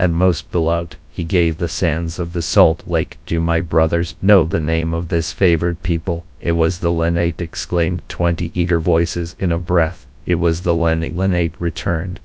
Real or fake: fake